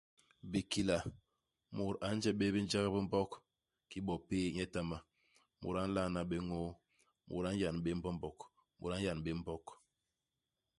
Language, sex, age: Basaa, male, 50-59